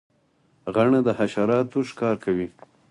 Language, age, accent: Pashto, 19-29, معیاري پښتو